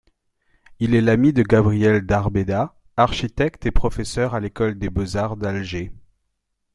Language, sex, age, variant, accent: French, male, 40-49, Français des départements et régions d'outre-mer, Français de La Réunion